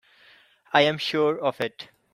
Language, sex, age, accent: English, male, 19-29, India and South Asia (India, Pakistan, Sri Lanka)